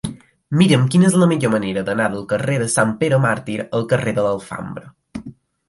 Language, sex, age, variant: Catalan, male, under 19, Balear